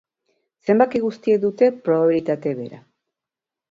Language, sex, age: Basque, female, 60-69